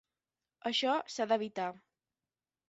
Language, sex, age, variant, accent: Catalan, female, under 19, Balear, balear